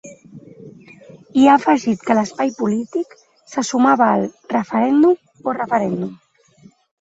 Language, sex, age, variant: Catalan, female, 19-29, Central